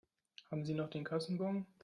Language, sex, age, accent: German, male, 19-29, Deutschland Deutsch